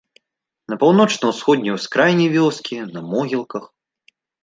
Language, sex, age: Belarusian, male, 19-29